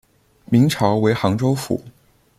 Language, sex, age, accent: Chinese, male, under 19, 出生地：北京市